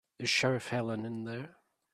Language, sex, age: English, male, 19-29